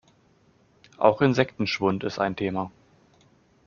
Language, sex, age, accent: German, male, 30-39, Deutschland Deutsch